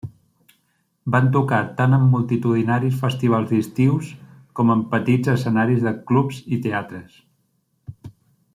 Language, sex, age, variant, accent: Catalan, male, 40-49, Central, central